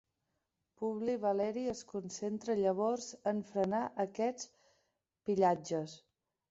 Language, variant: Catalan, Nord-Occidental